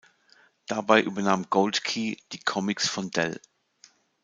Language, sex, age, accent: German, male, 50-59, Deutschland Deutsch